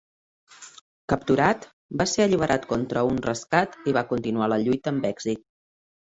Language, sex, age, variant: Catalan, female, 40-49, Septentrional